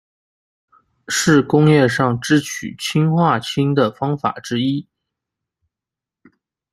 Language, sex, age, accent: Chinese, male, 19-29, 出生地：江苏省